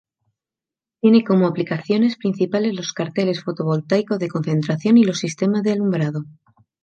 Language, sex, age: Spanish, female, 19-29